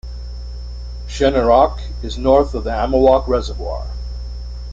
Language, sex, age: English, male, 60-69